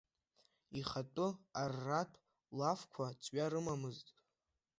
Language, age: Abkhazian, under 19